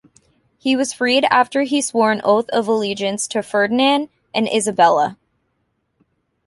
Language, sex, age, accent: English, female, 19-29, United States English